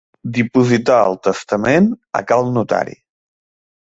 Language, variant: Catalan, Central